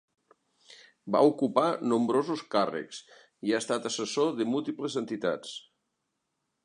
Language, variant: Catalan, Central